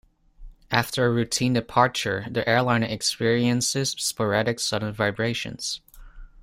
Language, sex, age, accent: English, male, 19-29, United States English